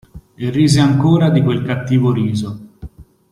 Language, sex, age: Italian, male, 40-49